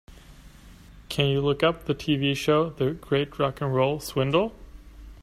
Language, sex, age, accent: English, male, 19-29, United States English